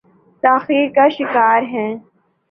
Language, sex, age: Urdu, male, 19-29